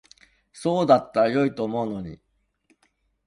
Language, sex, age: Japanese, male, 60-69